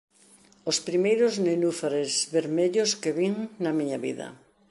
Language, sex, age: Galician, female, 60-69